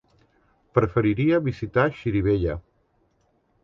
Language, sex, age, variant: Catalan, male, 40-49, Central